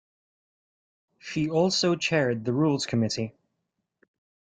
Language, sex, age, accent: English, male, 19-29, Filipino